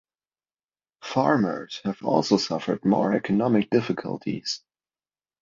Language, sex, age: English, male, under 19